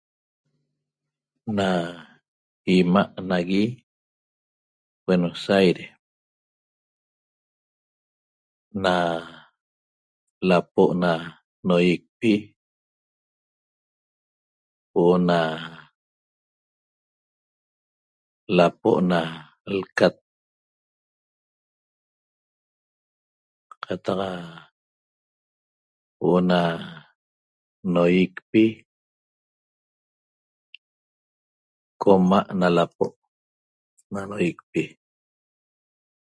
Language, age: Toba, 50-59